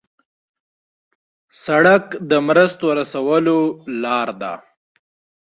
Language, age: Pashto, 19-29